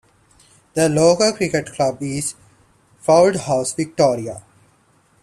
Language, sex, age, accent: English, male, 19-29, India and South Asia (India, Pakistan, Sri Lanka)